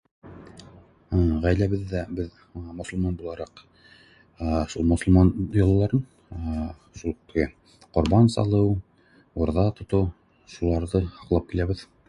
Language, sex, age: Bashkir, male, 40-49